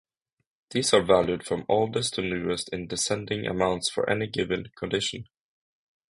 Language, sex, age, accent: English, male, 19-29, United States English; England English